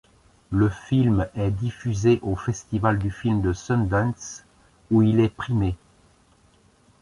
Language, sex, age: French, male, 70-79